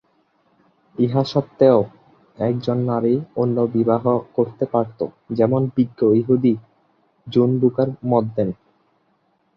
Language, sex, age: Bengali, male, under 19